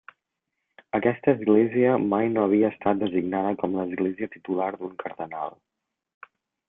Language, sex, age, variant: Catalan, male, 19-29, Central